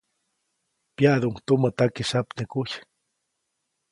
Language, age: Copainalá Zoque, 40-49